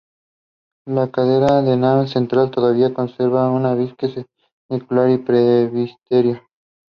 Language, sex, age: English, male, 19-29